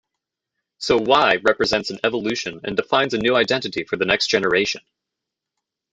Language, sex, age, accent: English, male, 19-29, United States English